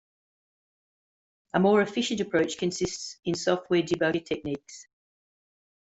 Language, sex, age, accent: English, female, 50-59, Australian English